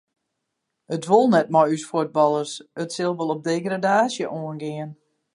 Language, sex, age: Western Frisian, female, 50-59